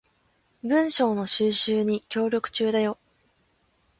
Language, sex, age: Japanese, female, under 19